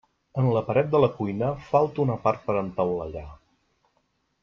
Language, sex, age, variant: Catalan, male, 40-49, Central